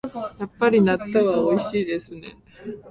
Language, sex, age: Japanese, female, 19-29